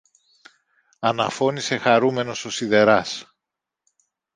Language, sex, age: Greek, male, 50-59